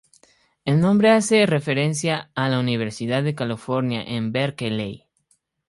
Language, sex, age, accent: Spanish, male, 19-29, México